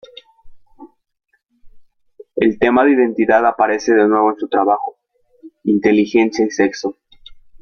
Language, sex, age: Spanish, female, 19-29